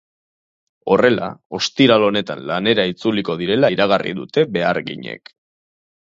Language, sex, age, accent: Basque, male, 30-39, Mendebalekoa (Araba, Bizkaia, Gipuzkoako mendebaleko herri batzuk)